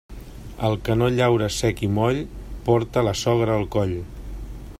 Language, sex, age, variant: Catalan, male, 50-59, Central